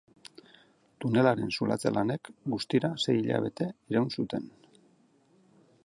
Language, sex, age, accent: Basque, male, 40-49, Mendebalekoa (Araba, Bizkaia, Gipuzkoako mendebaleko herri batzuk)